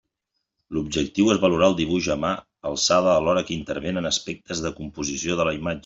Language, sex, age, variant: Catalan, male, 40-49, Central